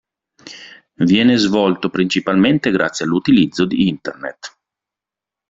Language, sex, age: Italian, male, 40-49